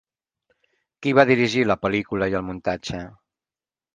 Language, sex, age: Catalan, male, 50-59